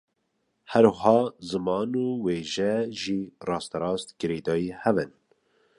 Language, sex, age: Kurdish, male, 30-39